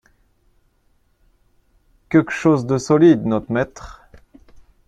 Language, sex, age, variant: French, male, 19-29, Français de métropole